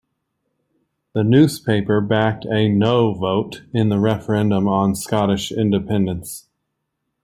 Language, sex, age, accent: English, male, 30-39, United States English